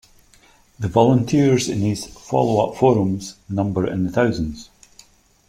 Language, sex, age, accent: English, male, 50-59, Scottish English